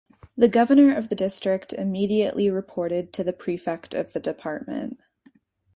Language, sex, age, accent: English, female, 19-29, United States English